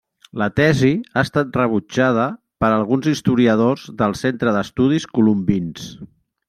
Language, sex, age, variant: Catalan, male, 50-59, Central